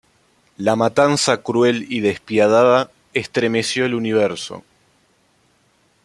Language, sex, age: Spanish, male, 40-49